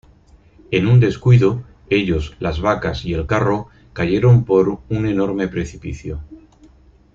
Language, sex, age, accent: Spanish, male, 50-59, España: Norte peninsular (Asturias, Castilla y León, Cantabria, País Vasco, Navarra, Aragón, La Rioja, Guadalajara, Cuenca)